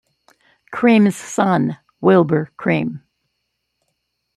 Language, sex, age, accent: English, female, 60-69, United States English